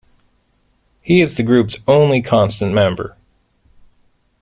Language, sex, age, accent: English, male, 30-39, United States English